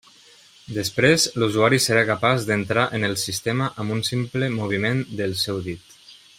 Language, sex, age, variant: Catalan, male, 30-39, Central